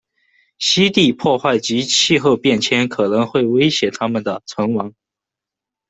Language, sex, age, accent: Chinese, male, under 19, 出生地：四川省